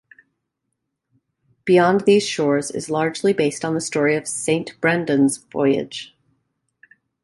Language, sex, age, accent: English, female, 40-49, United States English